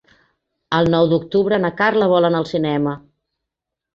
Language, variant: Catalan, Central